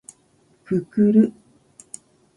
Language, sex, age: Japanese, female, 60-69